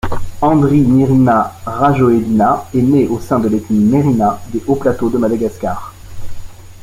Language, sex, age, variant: French, male, 40-49, Français de métropole